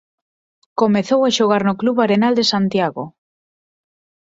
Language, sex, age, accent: Galician, female, 19-29, Normativo (estándar)